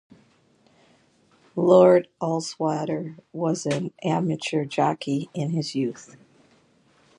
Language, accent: English, United States English